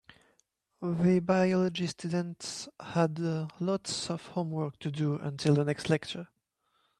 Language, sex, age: English, male, 19-29